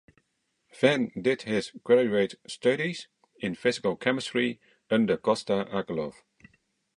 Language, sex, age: English, male, 40-49